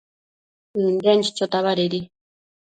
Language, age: Matsés, 30-39